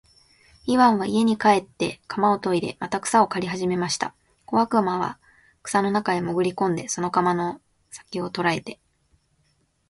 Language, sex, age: Japanese, female, 19-29